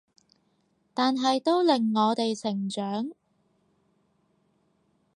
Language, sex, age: Cantonese, female, 19-29